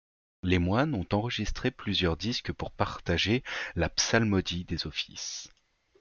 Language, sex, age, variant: French, male, 19-29, Français de métropole